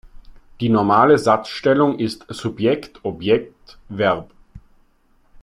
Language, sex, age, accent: German, male, 30-39, Österreichisches Deutsch